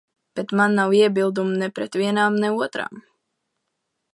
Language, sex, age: Latvian, female, under 19